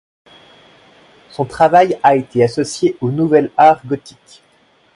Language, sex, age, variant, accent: French, male, 19-29, Français d'Europe, Français de Suisse